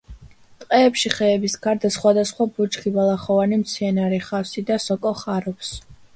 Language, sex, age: Georgian, female, under 19